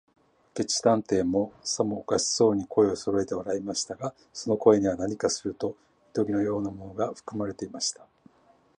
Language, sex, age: Japanese, male, 50-59